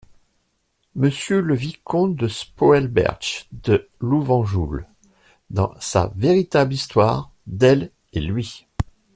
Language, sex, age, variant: French, male, 50-59, Français de métropole